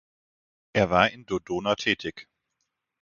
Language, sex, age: German, male, 30-39